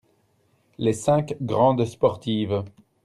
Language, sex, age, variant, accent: French, male, 30-39, Français d'Europe, Français de Belgique